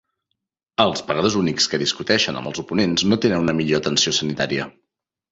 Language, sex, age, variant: Catalan, male, 30-39, Central